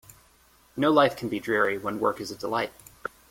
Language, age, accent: English, 19-29, United States English